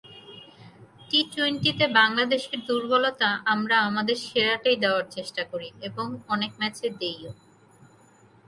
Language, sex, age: Bengali, female, 19-29